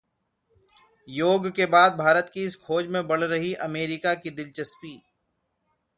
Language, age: Hindi, 30-39